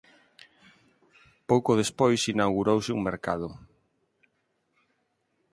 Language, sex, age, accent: Galician, male, 40-49, Neofalante